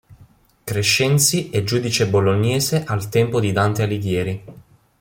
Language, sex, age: Italian, male, 19-29